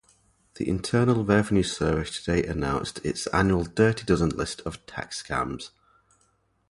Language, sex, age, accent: English, male, 40-49, England English